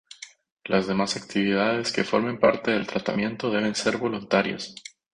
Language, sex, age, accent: Spanish, male, 30-39, América central